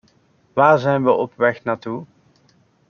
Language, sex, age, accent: Dutch, male, 30-39, Nederlands Nederlands